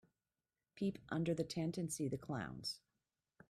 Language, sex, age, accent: English, female, 50-59, United States English